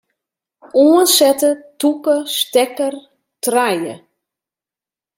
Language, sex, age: Western Frisian, female, 40-49